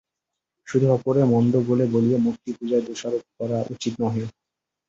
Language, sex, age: Bengali, male, 19-29